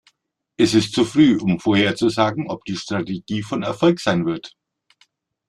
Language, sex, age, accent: German, male, 50-59, Deutschland Deutsch